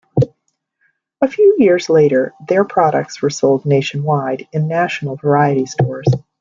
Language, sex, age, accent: English, female, 50-59, United States English